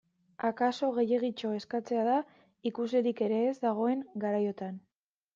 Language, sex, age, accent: Basque, female, 19-29, Mendebalekoa (Araba, Bizkaia, Gipuzkoako mendebaleko herri batzuk)